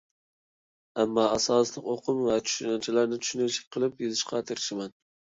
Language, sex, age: Uyghur, male, 30-39